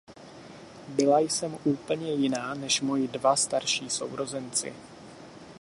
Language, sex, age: Czech, male, 30-39